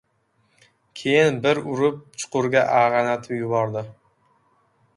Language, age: Uzbek, 19-29